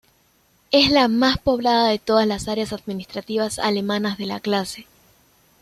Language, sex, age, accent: Spanish, female, 19-29, Rioplatense: Argentina, Uruguay, este de Bolivia, Paraguay